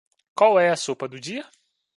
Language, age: Portuguese, 19-29